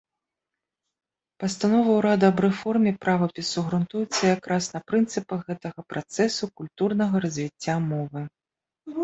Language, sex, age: Belarusian, female, 30-39